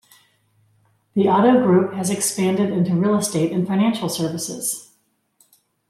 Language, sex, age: English, female, 50-59